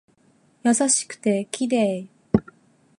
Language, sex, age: Japanese, female, 19-29